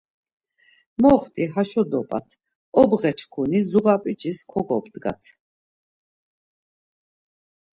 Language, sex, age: Laz, female, 50-59